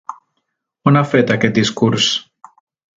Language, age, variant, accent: Catalan, 30-39, Central, central